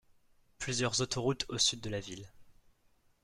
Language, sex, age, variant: French, male, 19-29, Français de métropole